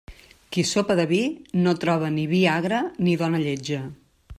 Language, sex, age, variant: Catalan, female, 40-49, Central